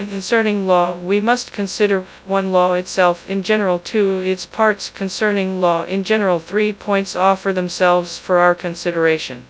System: TTS, FastPitch